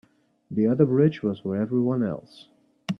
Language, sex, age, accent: English, male, 19-29, Canadian English